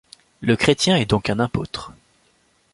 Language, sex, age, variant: French, male, 19-29, Français de métropole